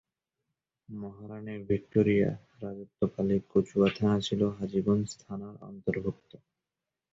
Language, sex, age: Bengali, male, 19-29